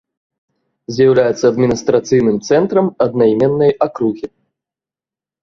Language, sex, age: Belarusian, male, 30-39